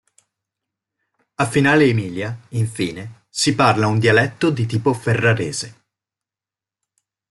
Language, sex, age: Italian, male, 40-49